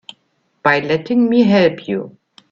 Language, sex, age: English, female, 40-49